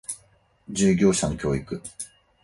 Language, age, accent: Japanese, 50-59, 標準語